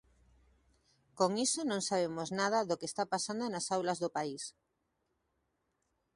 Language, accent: Galician, Normativo (estándar)